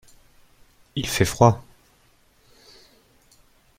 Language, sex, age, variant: French, male, 19-29, Français de métropole